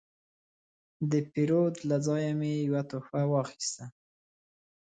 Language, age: Pashto, 30-39